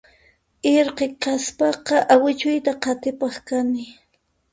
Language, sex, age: Puno Quechua, female, 19-29